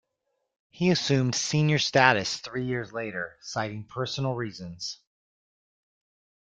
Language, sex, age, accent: English, male, 50-59, United States English